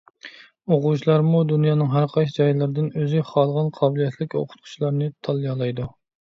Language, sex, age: Uyghur, male, 30-39